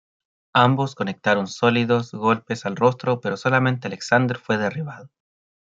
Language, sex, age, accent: Spanish, male, 19-29, Chileno: Chile, Cuyo